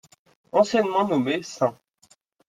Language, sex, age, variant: French, male, 19-29, Français de métropole